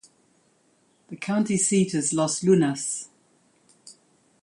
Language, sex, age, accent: English, female, 70-79, New Zealand English